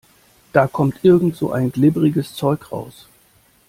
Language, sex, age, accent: German, male, 30-39, Deutschland Deutsch